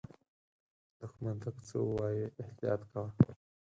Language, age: Pashto, 19-29